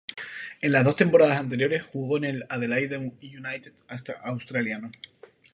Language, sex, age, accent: Spanish, male, 19-29, España: Islas Canarias